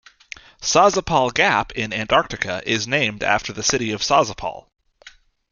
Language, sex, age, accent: English, male, 30-39, Canadian English